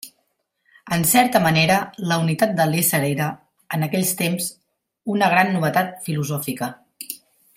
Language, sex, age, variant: Catalan, female, 40-49, Central